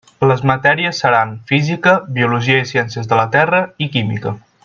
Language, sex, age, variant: Catalan, male, 19-29, Central